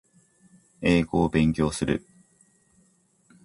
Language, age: Japanese, 40-49